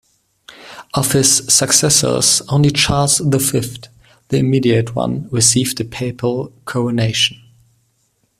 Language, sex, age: English, male, 19-29